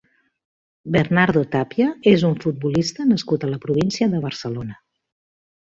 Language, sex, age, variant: Catalan, female, 40-49, Central